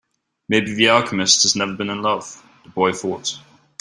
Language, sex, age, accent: English, male, under 19, England English